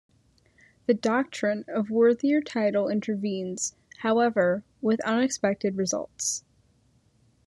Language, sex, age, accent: English, female, under 19, United States English